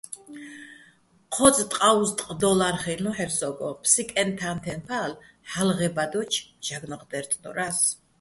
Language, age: Bats, 60-69